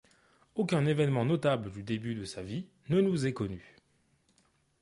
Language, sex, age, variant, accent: French, male, 19-29, Français des départements et régions d'outre-mer, Français de La Réunion